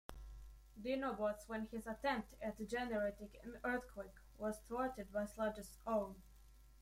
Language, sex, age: English, female, under 19